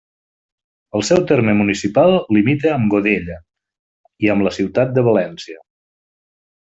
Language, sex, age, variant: Catalan, male, 40-49, Nord-Occidental